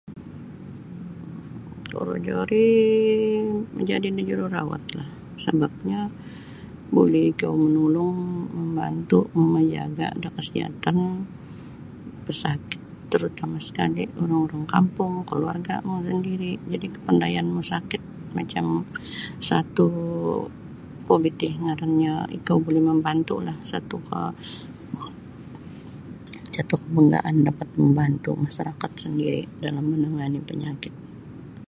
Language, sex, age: Sabah Bisaya, female, 60-69